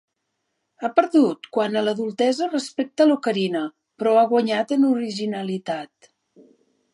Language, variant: Catalan, Central